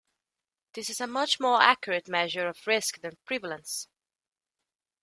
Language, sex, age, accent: English, female, 19-29, Welsh English